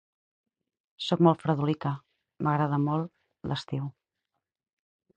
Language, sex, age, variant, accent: Catalan, female, 40-49, Central, Camp de Tarragona